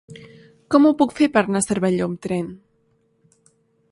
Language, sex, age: Catalan, female, 19-29